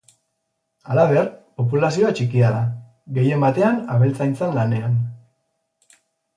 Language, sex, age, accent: Basque, male, 40-49, Mendebalekoa (Araba, Bizkaia, Gipuzkoako mendebaleko herri batzuk)